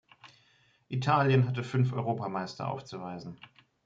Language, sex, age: German, male, 30-39